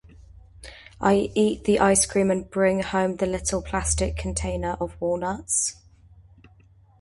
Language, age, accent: English, 19-29, United States English; England English